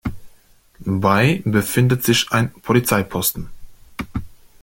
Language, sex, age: German, male, 19-29